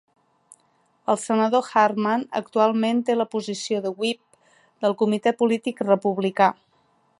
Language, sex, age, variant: Catalan, female, 40-49, Central